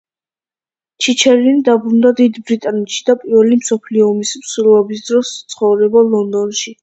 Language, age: Georgian, under 19